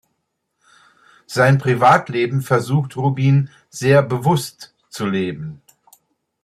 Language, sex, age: German, male, 60-69